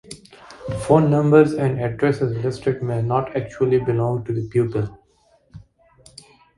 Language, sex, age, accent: English, male, 19-29, United States English